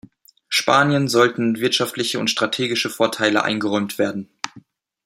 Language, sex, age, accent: German, male, under 19, Deutschland Deutsch